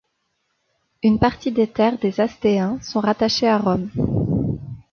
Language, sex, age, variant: French, female, 30-39, Français de métropole